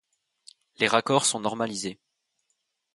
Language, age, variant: French, 19-29, Français de métropole